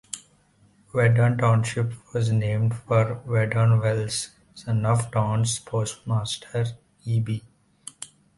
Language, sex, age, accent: English, male, 19-29, India and South Asia (India, Pakistan, Sri Lanka)